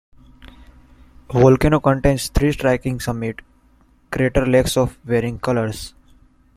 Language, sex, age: English, male, 19-29